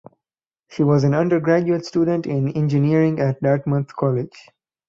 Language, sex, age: English, male, 19-29